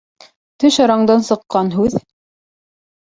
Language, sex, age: Bashkir, female, 19-29